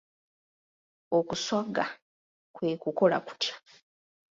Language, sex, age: Ganda, female, 30-39